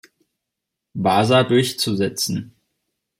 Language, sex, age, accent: German, male, 30-39, Deutschland Deutsch